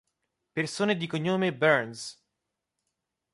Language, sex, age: Italian, male, 19-29